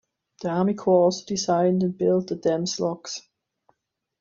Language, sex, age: English, female, 19-29